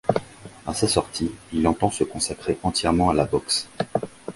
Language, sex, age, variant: French, male, 50-59, Français de métropole